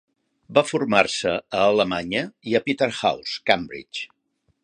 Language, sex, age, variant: Catalan, male, 60-69, Central